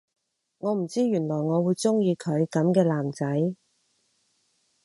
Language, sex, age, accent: Cantonese, female, 30-39, 广州音